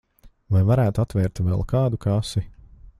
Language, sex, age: Latvian, male, 30-39